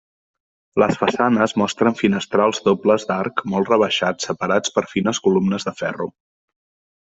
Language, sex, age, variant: Catalan, male, 30-39, Central